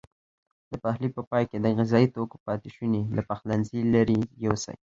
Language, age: Pashto, under 19